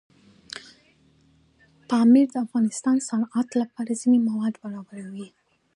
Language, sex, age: Pashto, female, 19-29